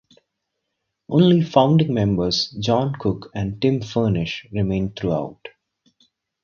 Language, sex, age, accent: English, male, 30-39, India and South Asia (India, Pakistan, Sri Lanka)